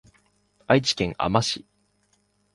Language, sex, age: Japanese, male, 19-29